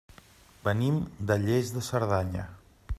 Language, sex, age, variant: Catalan, male, 40-49, Central